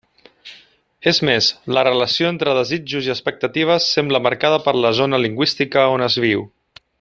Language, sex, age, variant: Catalan, male, 30-39, Central